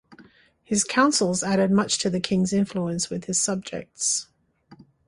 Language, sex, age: English, female, 60-69